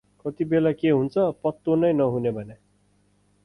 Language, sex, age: Nepali, male, 30-39